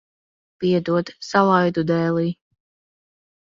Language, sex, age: Latvian, female, 19-29